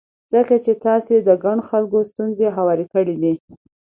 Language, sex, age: Pashto, female, 19-29